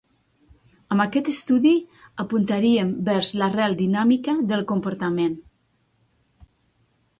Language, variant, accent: Catalan, Central, central